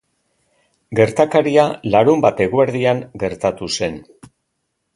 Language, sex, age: Basque, male, 60-69